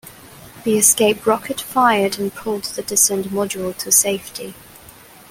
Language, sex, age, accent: English, female, 19-29, England English